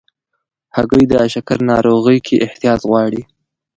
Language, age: Pashto, 19-29